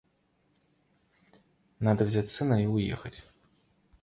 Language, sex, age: Russian, male, 19-29